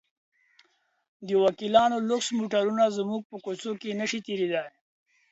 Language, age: Pashto, 50-59